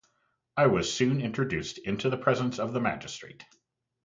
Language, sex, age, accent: English, male, 30-39, United States English